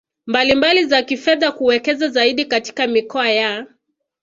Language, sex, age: Swahili, female, 19-29